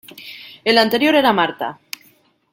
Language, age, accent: Spanish, 30-39, España: Norte peninsular (Asturias, Castilla y León, Cantabria, País Vasco, Navarra, Aragón, La Rioja, Guadalajara, Cuenca)